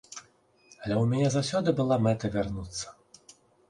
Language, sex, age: Belarusian, male, 30-39